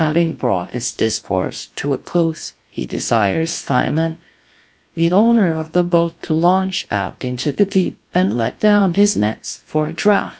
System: TTS, GlowTTS